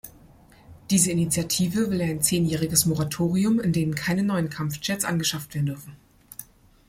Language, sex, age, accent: German, female, 40-49, Deutschland Deutsch